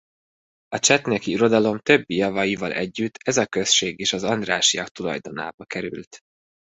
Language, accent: Hungarian, budapesti